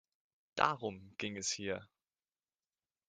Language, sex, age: German, male, under 19